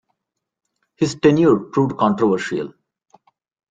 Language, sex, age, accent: English, male, 40-49, India and South Asia (India, Pakistan, Sri Lanka)